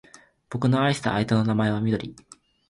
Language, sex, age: Japanese, male, under 19